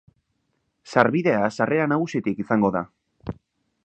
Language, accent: Basque, Mendebalekoa (Araba, Bizkaia, Gipuzkoako mendebaleko herri batzuk)